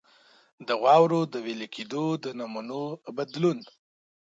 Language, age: Pashto, 19-29